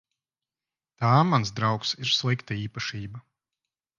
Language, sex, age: Latvian, male, 40-49